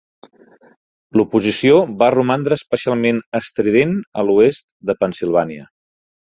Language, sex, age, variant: Catalan, male, 40-49, Central